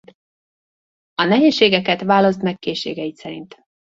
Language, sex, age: Hungarian, female, 40-49